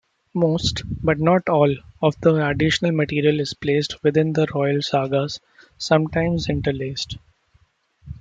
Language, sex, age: English, male, 19-29